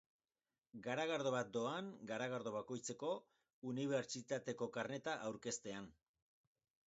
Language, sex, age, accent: Basque, male, 60-69, Mendebalekoa (Araba, Bizkaia, Gipuzkoako mendebaleko herri batzuk)